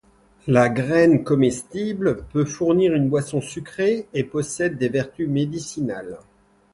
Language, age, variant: French, 50-59, Français de métropole